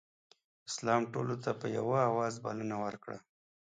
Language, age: Pashto, 30-39